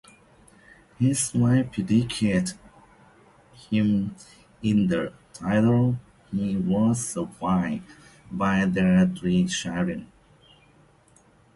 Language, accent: English, United States English